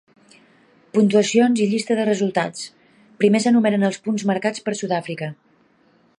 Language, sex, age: Catalan, female, 40-49